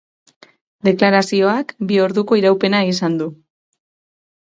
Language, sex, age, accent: Basque, female, 30-39, Mendebalekoa (Araba, Bizkaia, Gipuzkoako mendebaleko herri batzuk)